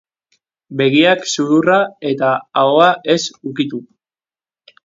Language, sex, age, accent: Basque, male, 19-29, Mendebalekoa (Araba, Bizkaia, Gipuzkoako mendebaleko herri batzuk)